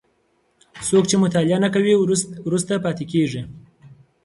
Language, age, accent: Pashto, 19-29, معیاري پښتو